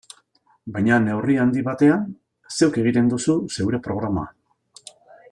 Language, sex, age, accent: Basque, male, 40-49, Mendebalekoa (Araba, Bizkaia, Gipuzkoako mendebaleko herri batzuk)